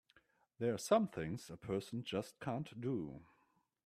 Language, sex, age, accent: English, male, 30-39, England English